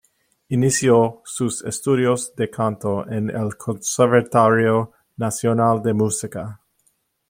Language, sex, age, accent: Spanish, male, 30-39, México